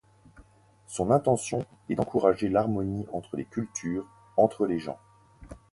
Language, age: French, 30-39